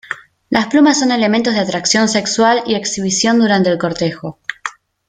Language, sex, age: Spanish, female, 19-29